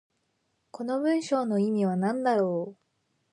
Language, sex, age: Japanese, female, 19-29